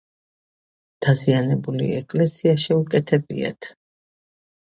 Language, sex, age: Georgian, female, 50-59